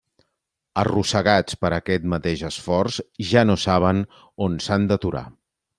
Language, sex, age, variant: Catalan, male, 40-49, Central